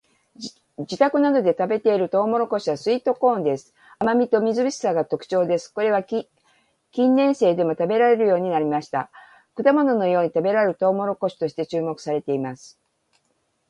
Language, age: Japanese, 50-59